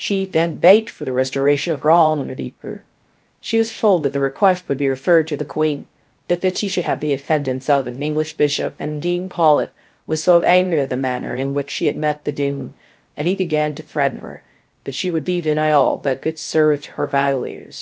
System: TTS, VITS